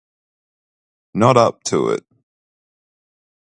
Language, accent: English, Australian English